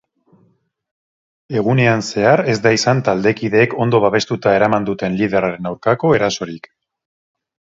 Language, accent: Basque, Erdialdekoa edo Nafarra (Gipuzkoa, Nafarroa)